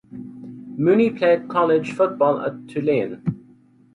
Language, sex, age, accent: English, male, 19-29, Northern Irish